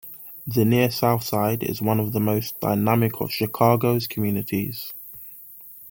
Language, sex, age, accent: English, male, 30-39, England English